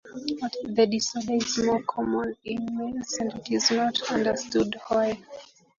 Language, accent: English, United States English